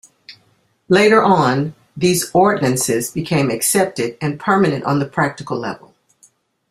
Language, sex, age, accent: English, female, 60-69, United States English